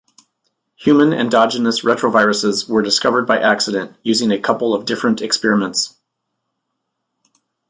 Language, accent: English, United States English